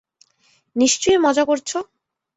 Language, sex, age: Bengali, female, 19-29